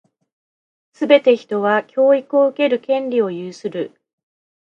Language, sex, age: Japanese, female, 30-39